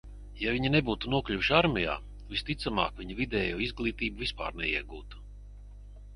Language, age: Latvian, 60-69